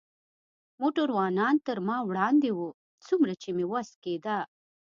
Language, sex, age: Pashto, female, 30-39